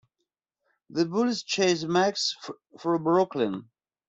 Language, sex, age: English, male, 50-59